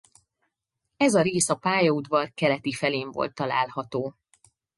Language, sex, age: Hungarian, female, 40-49